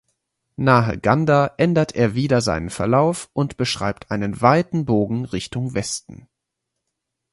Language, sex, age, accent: German, male, 30-39, Deutschland Deutsch